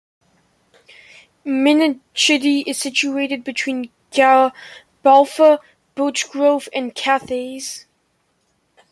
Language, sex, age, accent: English, male, under 19, England English